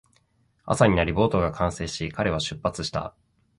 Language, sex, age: Japanese, male, 19-29